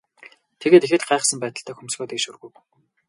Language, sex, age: Mongolian, male, 19-29